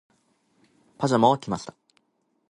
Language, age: Japanese, 19-29